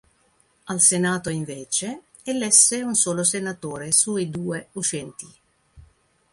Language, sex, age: Italian, female, 50-59